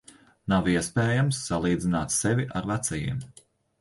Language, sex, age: Latvian, male, 30-39